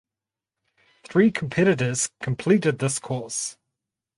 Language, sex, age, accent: English, male, 30-39, New Zealand English